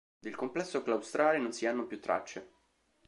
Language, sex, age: Italian, male, 19-29